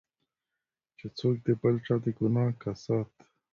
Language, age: Pashto, 19-29